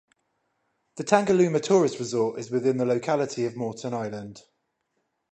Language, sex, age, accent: English, male, 30-39, England English